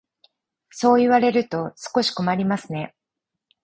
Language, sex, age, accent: Japanese, female, 40-49, 標準語